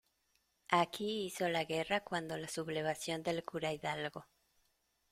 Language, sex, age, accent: Spanish, female, 40-49, México